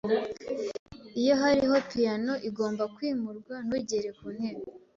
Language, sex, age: Kinyarwanda, female, 19-29